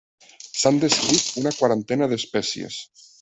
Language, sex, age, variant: Catalan, male, 40-49, Nord-Occidental